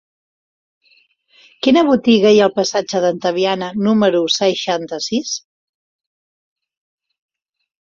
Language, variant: Catalan, Central